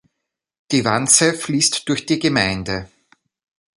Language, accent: German, Österreichisches Deutsch